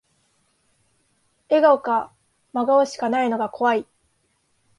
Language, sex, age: Japanese, female, 19-29